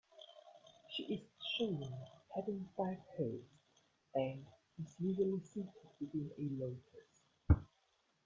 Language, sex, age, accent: English, male, 19-29, Southern African (South Africa, Zimbabwe, Namibia)